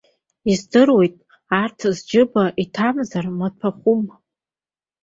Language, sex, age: Abkhazian, female, 30-39